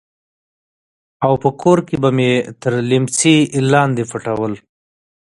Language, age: Pashto, 30-39